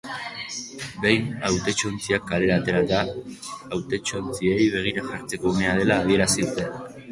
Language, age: Basque, under 19